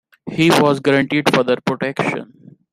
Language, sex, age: English, male, 19-29